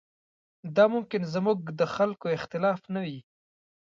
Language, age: Pashto, 19-29